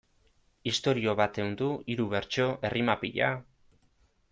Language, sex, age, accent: Basque, male, 19-29, Erdialdekoa edo Nafarra (Gipuzkoa, Nafarroa)